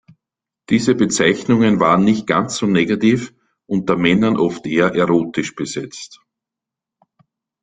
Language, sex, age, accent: German, male, 50-59, Österreichisches Deutsch